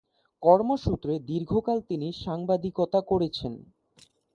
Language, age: Bengali, 19-29